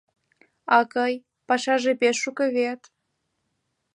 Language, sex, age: Mari, female, under 19